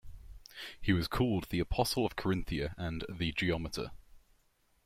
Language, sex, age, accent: English, male, under 19, England English